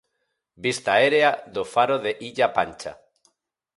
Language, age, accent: Galician, 40-49, Normativo (estándar)